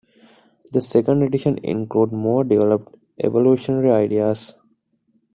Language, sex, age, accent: English, male, 19-29, India and South Asia (India, Pakistan, Sri Lanka)